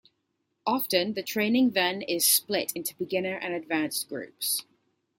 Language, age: English, 19-29